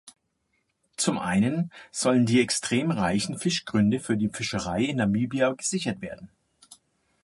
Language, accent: German, Deutschland Deutsch